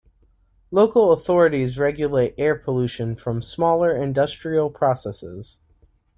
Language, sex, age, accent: English, male, 19-29, United States English